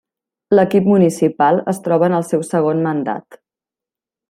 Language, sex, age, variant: Catalan, female, 40-49, Central